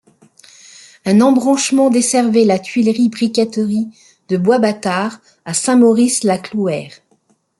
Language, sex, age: French, female, 50-59